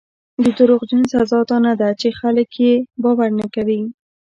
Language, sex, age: Pashto, female, under 19